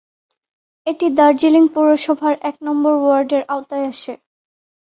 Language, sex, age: Bengali, female, 19-29